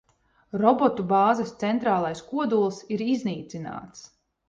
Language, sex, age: Latvian, female, 30-39